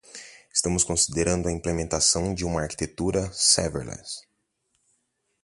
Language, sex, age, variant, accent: Portuguese, male, 19-29, Portuguese (Brasil), Paulista